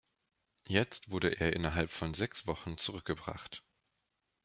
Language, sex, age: German, male, 19-29